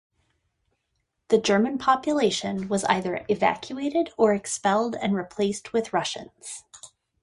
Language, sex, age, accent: English, female, 40-49, United States English